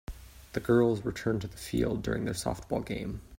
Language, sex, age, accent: English, male, 19-29, United States English